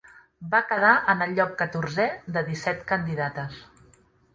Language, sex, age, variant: Catalan, female, 40-49, Central